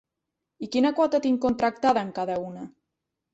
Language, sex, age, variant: Catalan, female, 19-29, Nord-Occidental